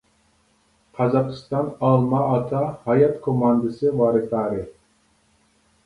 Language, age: Uyghur, 40-49